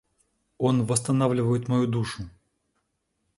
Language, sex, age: Russian, male, 40-49